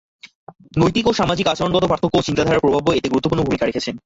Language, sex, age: Bengali, male, 19-29